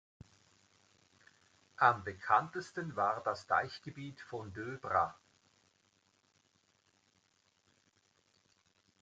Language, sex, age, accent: German, male, 60-69, Schweizerdeutsch